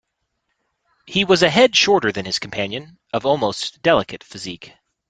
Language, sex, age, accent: English, male, 40-49, United States English